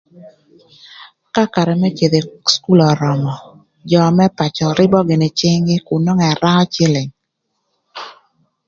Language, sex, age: Thur, female, 40-49